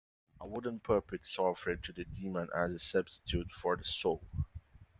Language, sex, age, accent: English, male, 19-29, United States English